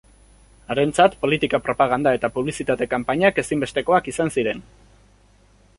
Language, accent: Basque, Erdialdekoa edo Nafarra (Gipuzkoa, Nafarroa)